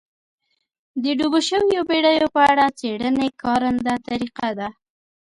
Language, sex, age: Pashto, male, 19-29